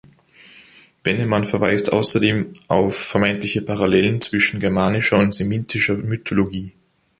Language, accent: German, Österreichisches Deutsch